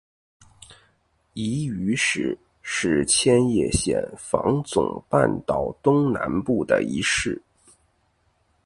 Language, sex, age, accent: Chinese, male, 19-29, 出生地：北京市